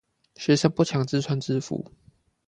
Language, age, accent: Chinese, 19-29, 出生地：彰化縣